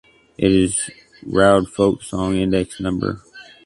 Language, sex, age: English, male, 30-39